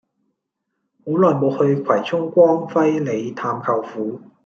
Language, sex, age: Cantonese, male, 40-49